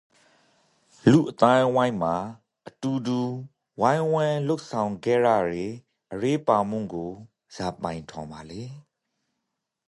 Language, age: Rakhine, 30-39